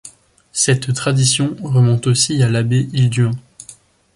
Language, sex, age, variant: French, male, 19-29, Français de métropole